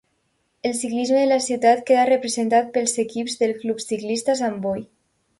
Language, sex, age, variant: Catalan, female, under 19, Alacantí